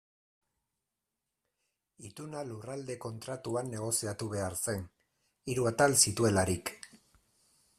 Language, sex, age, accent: Basque, male, 40-49, Mendebalekoa (Araba, Bizkaia, Gipuzkoako mendebaleko herri batzuk)